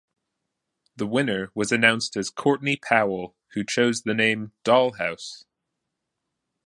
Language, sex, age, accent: English, male, 30-39, United States English